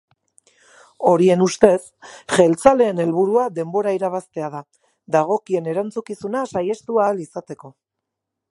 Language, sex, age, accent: Basque, female, 40-49, Erdialdekoa edo Nafarra (Gipuzkoa, Nafarroa)